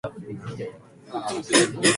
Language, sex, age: Japanese, female, 19-29